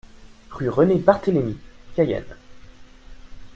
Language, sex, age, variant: French, male, 19-29, Français de métropole